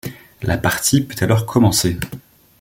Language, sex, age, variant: French, male, 19-29, Français de métropole